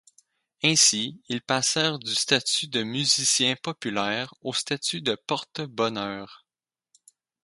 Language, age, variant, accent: French, 19-29, Français d'Amérique du Nord, Français du Canada